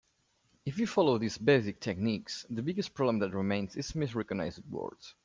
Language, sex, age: English, male, 30-39